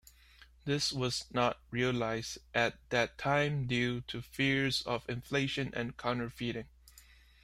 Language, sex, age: English, male, 30-39